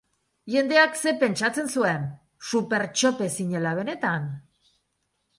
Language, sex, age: Basque, female, 50-59